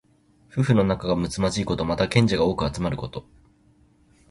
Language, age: Japanese, 19-29